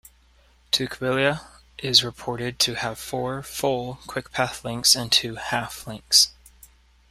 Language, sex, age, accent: English, male, 19-29, United States English